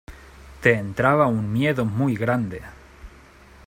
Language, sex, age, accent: Spanish, male, 30-39, España: Norte peninsular (Asturias, Castilla y León, Cantabria, País Vasco, Navarra, Aragón, La Rioja, Guadalajara, Cuenca)